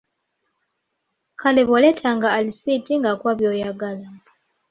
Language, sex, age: Ganda, female, 19-29